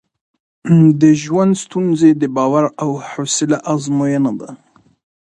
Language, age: Pashto, 19-29